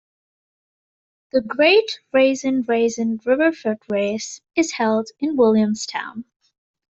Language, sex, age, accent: English, female, 19-29, England English